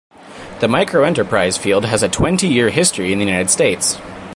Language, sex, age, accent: English, male, 19-29, Canadian English